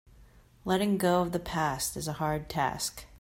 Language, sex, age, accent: English, female, 30-39, United States English